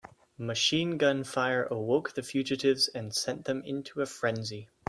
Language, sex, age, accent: English, male, 19-29, United States English